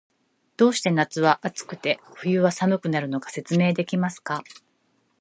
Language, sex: Japanese, female